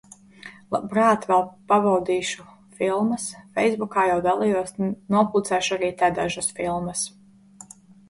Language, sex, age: Latvian, female, 19-29